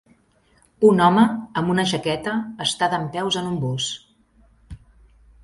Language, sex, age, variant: Catalan, female, 40-49, Central